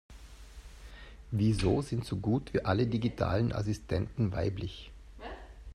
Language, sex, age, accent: German, male, 40-49, Österreichisches Deutsch